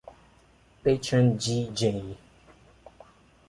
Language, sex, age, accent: English, male, 19-29, Filipino